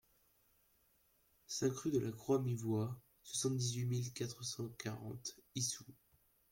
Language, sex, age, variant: French, male, under 19, Français de métropole